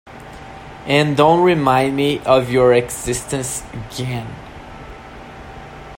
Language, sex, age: English, male, 19-29